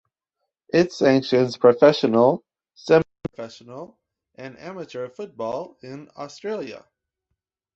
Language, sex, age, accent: English, male, 40-49, United States English